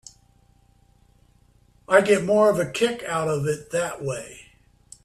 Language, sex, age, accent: English, male, 70-79, United States English